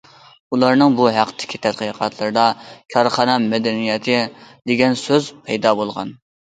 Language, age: Uyghur, 19-29